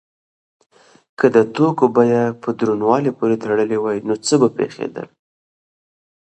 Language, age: Pashto, 19-29